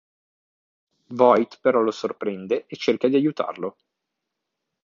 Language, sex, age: Italian, male, 40-49